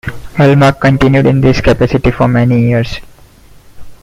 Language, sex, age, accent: English, male, 19-29, India and South Asia (India, Pakistan, Sri Lanka)